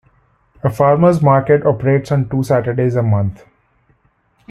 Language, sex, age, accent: English, male, 30-39, India and South Asia (India, Pakistan, Sri Lanka)